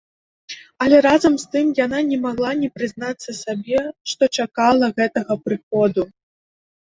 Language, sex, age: Belarusian, female, 30-39